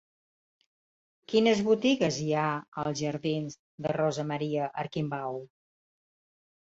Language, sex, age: Catalan, female, 60-69